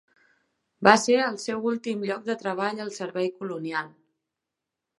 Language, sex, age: Catalan, female, 30-39